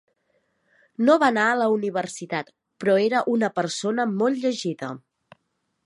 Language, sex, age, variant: Catalan, female, 30-39, Central